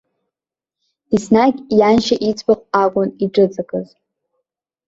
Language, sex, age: Abkhazian, female, under 19